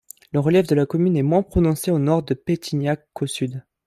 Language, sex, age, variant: French, male, 19-29, Français de métropole